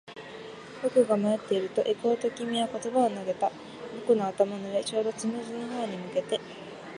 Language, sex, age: Japanese, female, 19-29